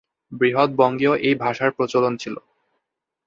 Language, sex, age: Bengali, male, 19-29